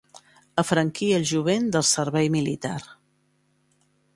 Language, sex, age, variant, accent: Catalan, female, 50-59, Central, central